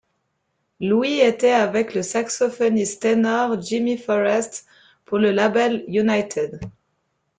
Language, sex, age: French, female, 30-39